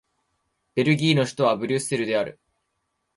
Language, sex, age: Japanese, male, 19-29